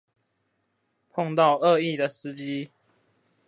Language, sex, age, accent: Chinese, male, 19-29, 出生地：臺北市; 出生地：新北市